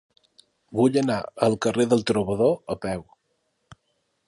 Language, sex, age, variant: Catalan, male, 40-49, Balear